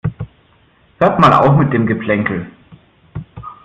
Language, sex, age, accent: German, male, 19-29, Deutschland Deutsch